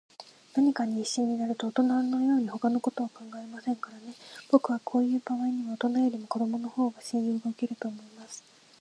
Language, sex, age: Japanese, female, 19-29